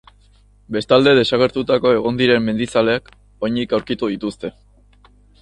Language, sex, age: Basque, male, 30-39